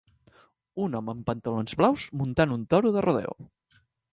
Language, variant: Catalan, Central